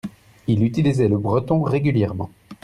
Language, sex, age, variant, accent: French, male, 30-39, Français d'Europe, Français de Belgique